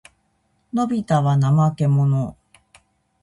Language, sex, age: Japanese, female, 40-49